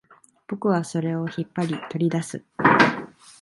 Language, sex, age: Japanese, female, 19-29